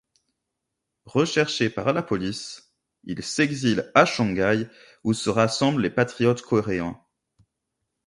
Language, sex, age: French, male, 30-39